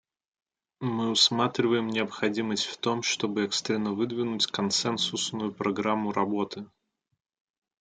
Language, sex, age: Russian, male, 30-39